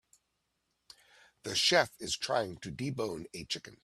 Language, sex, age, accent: English, male, 50-59, United States English